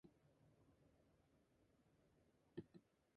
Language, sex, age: English, female, 19-29